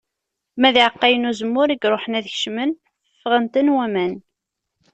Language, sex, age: Kabyle, female, 19-29